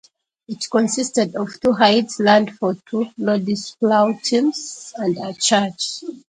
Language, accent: English, United States English